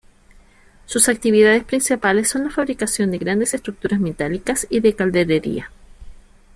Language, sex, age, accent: Spanish, female, 19-29, Chileno: Chile, Cuyo